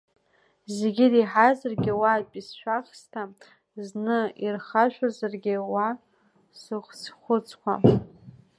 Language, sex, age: Abkhazian, female, 19-29